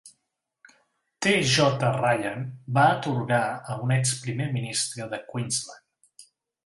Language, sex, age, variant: Catalan, male, 40-49, Central